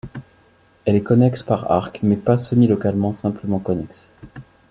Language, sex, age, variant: French, male, 40-49, Français de métropole